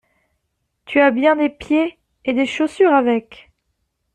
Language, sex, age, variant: French, female, 19-29, Français de métropole